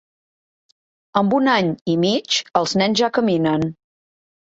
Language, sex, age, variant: Catalan, female, 40-49, Central